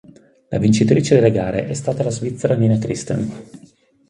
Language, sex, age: Italian, male, 40-49